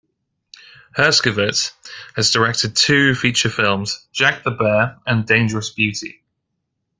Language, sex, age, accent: English, male, 19-29, England English